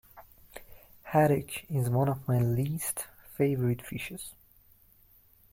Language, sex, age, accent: English, male, 19-29, United States English